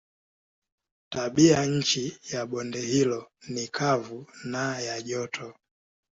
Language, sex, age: Swahili, male, 19-29